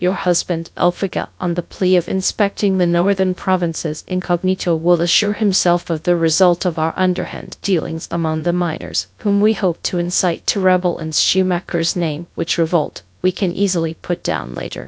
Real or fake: fake